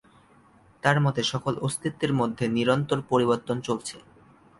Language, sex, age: Bengali, male, under 19